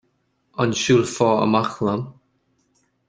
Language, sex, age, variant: Irish, male, 19-29, Gaeilge na Mumhan